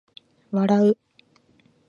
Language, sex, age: Japanese, female, 19-29